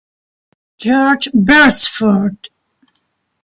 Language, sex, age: Italian, female, 30-39